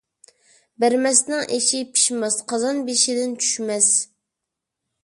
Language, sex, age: Uyghur, female, under 19